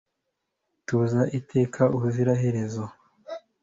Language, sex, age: Kinyarwanda, male, 19-29